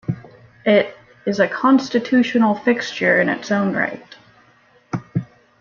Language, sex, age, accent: English, female, 19-29, United States English